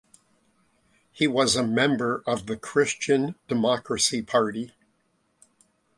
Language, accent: English, United States English